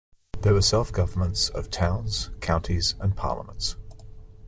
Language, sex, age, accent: English, male, 40-49, Australian English